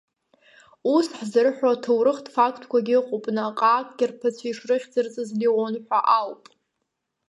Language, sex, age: Abkhazian, female, under 19